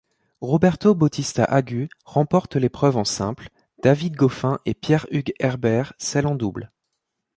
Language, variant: French, Français de métropole